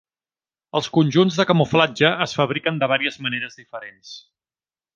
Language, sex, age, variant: Catalan, male, 40-49, Central